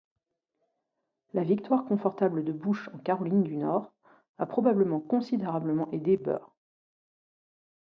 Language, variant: French, Français de métropole